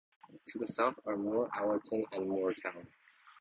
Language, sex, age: English, male, 19-29